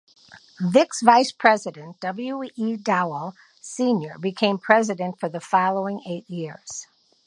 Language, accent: English, United States English